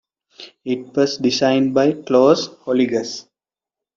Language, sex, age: English, male, 19-29